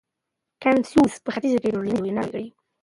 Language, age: Pashto, 19-29